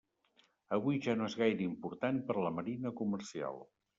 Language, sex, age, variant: Catalan, male, 60-69, Septentrional